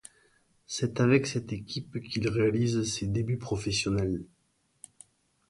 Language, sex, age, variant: French, male, 50-59, Français de métropole